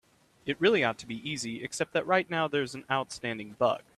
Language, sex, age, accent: English, male, 19-29, United States English